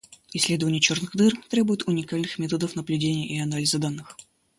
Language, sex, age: Russian, male, under 19